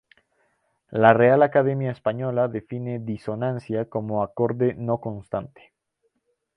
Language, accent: Spanish, Andino-Pacífico: Colombia, Perú, Ecuador, oeste de Bolivia y Venezuela andina